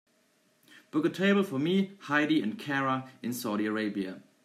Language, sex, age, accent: English, male, 19-29, United States English